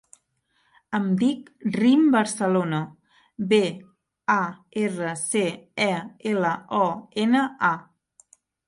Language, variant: Catalan, Central